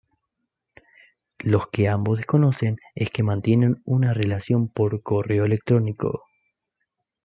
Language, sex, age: Spanish, male, 19-29